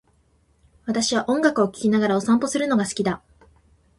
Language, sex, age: Japanese, female, 19-29